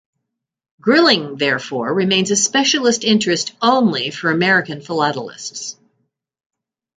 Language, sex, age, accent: English, female, 70-79, United States English